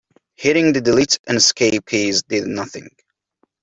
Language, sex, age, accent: English, male, 19-29, United States English